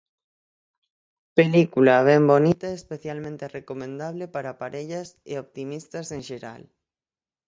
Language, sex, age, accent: Galician, male, 19-29, Atlántico (seseo e gheada); Normativo (estándar)